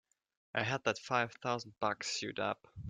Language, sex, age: English, male, under 19